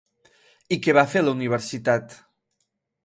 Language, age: Catalan, 30-39